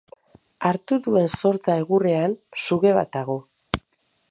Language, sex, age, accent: Basque, female, 30-39, Mendebalekoa (Araba, Bizkaia, Gipuzkoako mendebaleko herri batzuk)